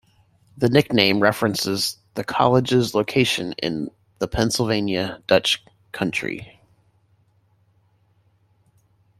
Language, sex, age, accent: English, male, 50-59, United States English